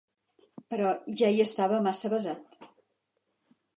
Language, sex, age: Catalan, female, 60-69